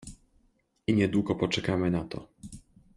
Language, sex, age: Polish, male, 19-29